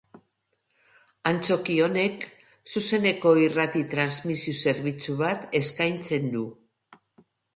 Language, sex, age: Basque, female, 50-59